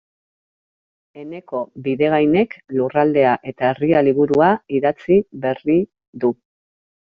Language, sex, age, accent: Basque, female, 40-49, Erdialdekoa edo Nafarra (Gipuzkoa, Nafarroa)